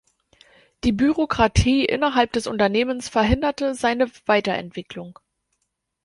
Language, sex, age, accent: German, female, 30-39, Deutschland Deutsch